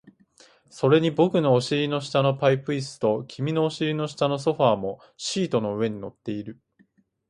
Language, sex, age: Japanese, male, under 19